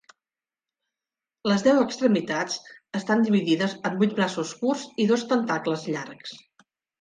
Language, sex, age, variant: Catalan, female, 50-59, Nord-Occidental